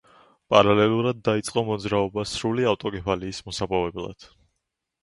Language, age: Georgian, under 19